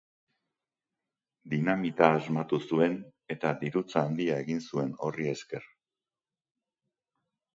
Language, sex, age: Basque, male, 50-59